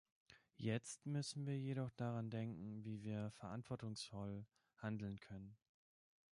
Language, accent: German, Deutschland Deutsch